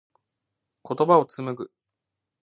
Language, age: Japanese, 19-29